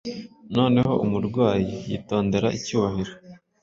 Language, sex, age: Kinyarwanda, male, 19-29